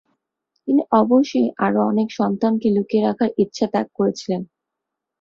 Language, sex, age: Bengali, female, 19-29